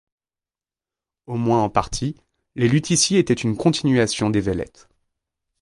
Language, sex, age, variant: French, male, 30-39, Français de métropole